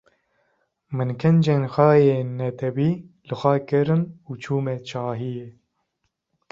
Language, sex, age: Kurdish, male, 19-29